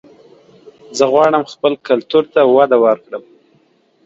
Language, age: Pashto, 30-39